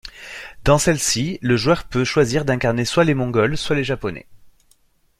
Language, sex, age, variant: French, male, 30-39, Français de métropole